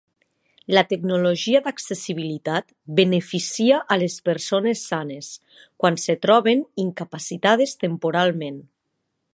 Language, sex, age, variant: Catalan, female, 19-29, Nord-Occidental